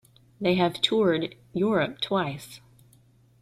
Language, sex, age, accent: English, female, 30-39, United States English